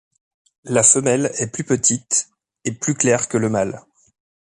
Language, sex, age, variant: French, male, 30-39, Français de métropole